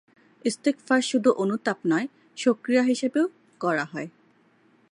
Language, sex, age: Bengali, male, 30-39